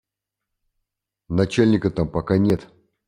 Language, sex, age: Russian, male, 50-59